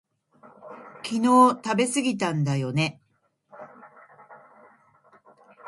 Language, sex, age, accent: Japanese, female, 50-59, 標準語; 東京